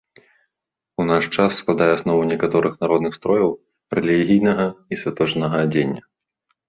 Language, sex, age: Belarusian, male, 30-39